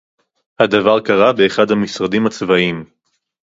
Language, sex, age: Hebrew, male, 19-29